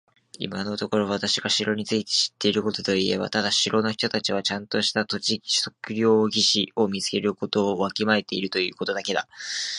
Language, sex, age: Japanese, male, 19-29